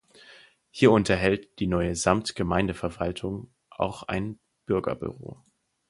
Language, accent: German, Deutschland Deutsch